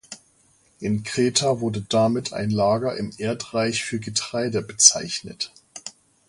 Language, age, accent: German, 50-59, Deutschland Deutsch